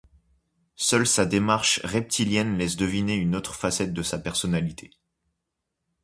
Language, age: French, 19-29